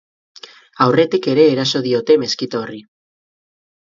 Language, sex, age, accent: Basque, male, 19-29, Mendebalekoa (Araba, Bizkaia, Gipuzkoako mendebaleko herri batzuk)